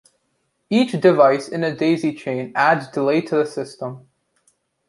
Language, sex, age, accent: English, male, under 19, United States English